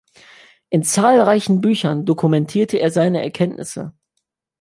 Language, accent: German, Deutschland Deutsch